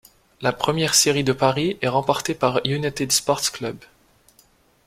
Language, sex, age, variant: French, male, 19-29, Français de métropole